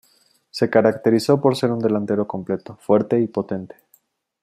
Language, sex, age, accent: Spanish, female, 60-69, México